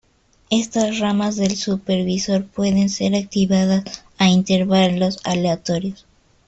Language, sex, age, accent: Spanish, female, under 19, Andino-Pacífico: Colombia, Perú, Ecuador, oeste de Bolivia y Venezuela andina